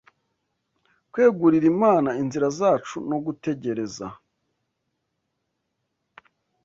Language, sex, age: Kinyarwanda, male, 19-29